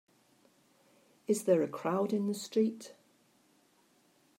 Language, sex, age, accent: English, female, 60-69, England English